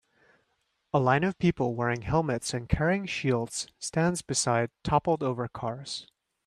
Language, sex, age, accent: English, male, 30-39, United States English